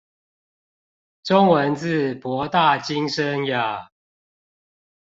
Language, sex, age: Chinese, male, 50-59